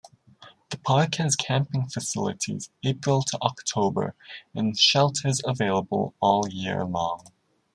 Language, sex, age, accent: English, male, 19-29, Canadian English